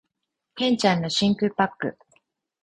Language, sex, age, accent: Japanese, female, 40-49, 標準語